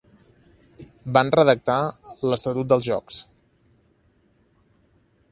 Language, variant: Catalan, Nord-Occidental